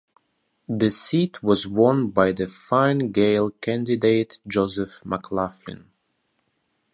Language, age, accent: English, 19-29, Russian